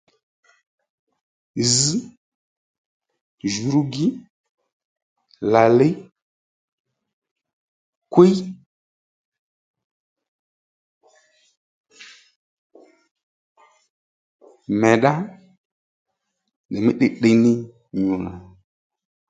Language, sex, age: Lendu, male, 30-39